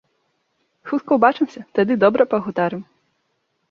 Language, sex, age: Belarusian, female, 19-29